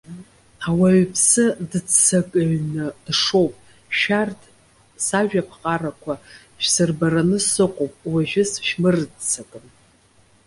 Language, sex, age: Abkhazian, female, 40-49